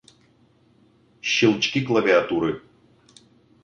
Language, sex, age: Russian, male, 40-49